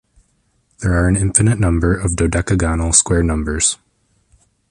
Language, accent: English, United States English